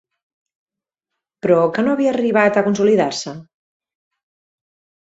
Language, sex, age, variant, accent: Catalan, female, 40-49, Central, Barcelonès